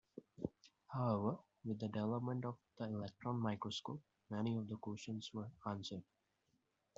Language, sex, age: English, male, 19-29